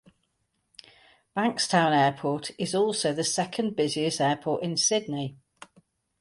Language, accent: English, England English